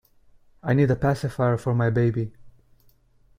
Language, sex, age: English, male, 19-29